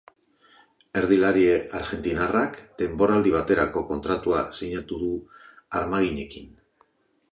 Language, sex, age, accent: Basque, male, 60-69, Mendebalekoa (Araba, Bizkaia, Gipuzkoako mendebaleko herri batzuk)